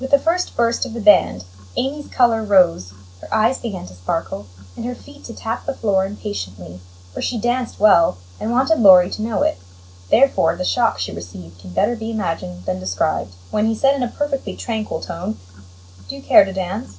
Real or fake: real